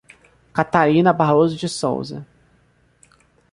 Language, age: Portuguese, under 19